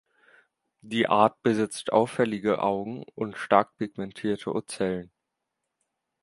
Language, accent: German, Deutschland Deutsch